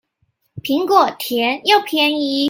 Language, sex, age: Chinese, female, 19-29